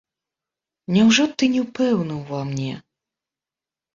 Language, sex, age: Belarusian, female, 30-39